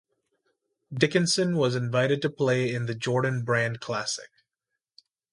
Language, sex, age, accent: English, male, 19-29, Canadian English